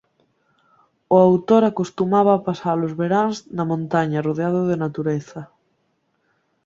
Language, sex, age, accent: Galician, female, 19-29, Central (gheada)